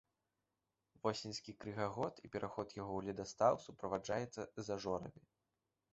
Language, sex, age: Belarusian, male, 19-29